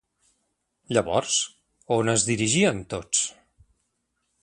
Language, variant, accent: Catalan, Central, central